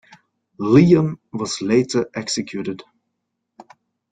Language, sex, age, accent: English, male, 19-29, United States English